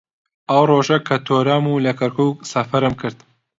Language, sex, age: Central Kurdish, male, 19-29